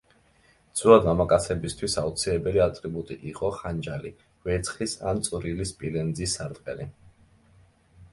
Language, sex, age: Georgian, male, 19-29